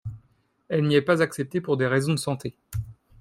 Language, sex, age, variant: French, male, 19-29, Français de métropole